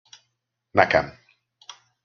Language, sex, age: Hungarian, male, 50-59